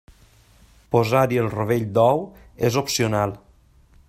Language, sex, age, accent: Catalan, male, 30-39, valencià